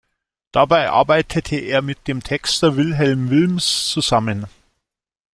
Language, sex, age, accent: German, male, 50-59, Deutschland Deutsch